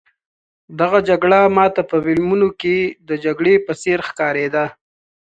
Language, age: Pashto, 30-39